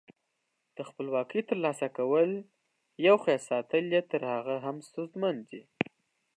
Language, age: Pashto, under 19